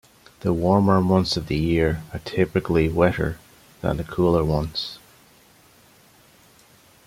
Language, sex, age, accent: English, male, 30-39, Irish English